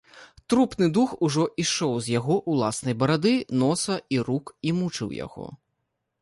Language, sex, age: Belarusian, male, 30-39